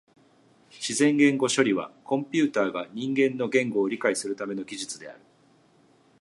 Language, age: Japanese, 40-49